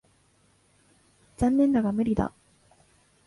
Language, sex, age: Japanese, female, 19-29